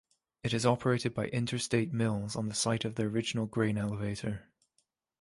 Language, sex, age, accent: English, male, 19-29, Scottish English